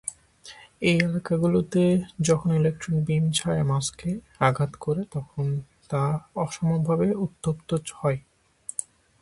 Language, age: Bengali, 19-29